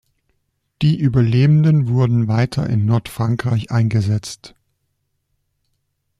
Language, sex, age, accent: German, male, 40-49, Deutschland Deutsch